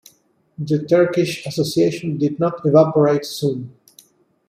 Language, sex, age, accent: English, male, 60-69, United States English